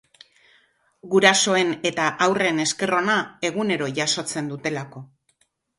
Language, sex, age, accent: Basque, female, 60-69, Mendebalekoa (Araba, Bizkaia, Gipuzkoako mendebaleko herri batzuk)